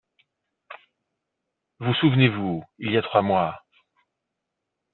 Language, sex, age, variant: French, male, 40-49, Français de métropole